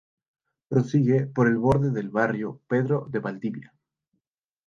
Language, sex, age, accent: Spanish, male, 19-29, México